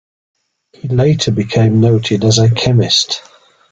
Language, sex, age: English, male, 60-69